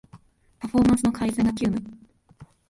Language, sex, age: Japanese, female, 19-29